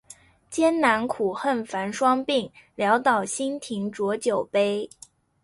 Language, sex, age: Chinese, female, 19-29